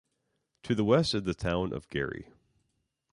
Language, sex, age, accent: English, male, 19-29, United States English